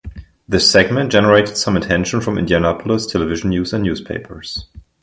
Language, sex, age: English, male, 19-29